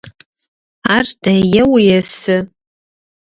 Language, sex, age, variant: Adyghe, female, 19-29, Адыгабзэ (Кирил, пстэумэ зэдыряе)